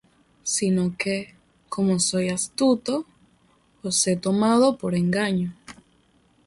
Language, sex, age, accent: Spanish, female, under 19, Caribe: Cuba, Venezuela, Puerto Rico, República Dominicana, Panamá, Colombia caribeña, México caribeño, Costa del golfo de México